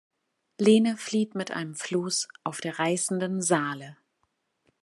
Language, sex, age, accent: German, female, 30-39, Deutschland Deutsch